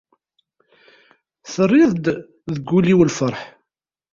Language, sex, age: Kabyle, male, 30-39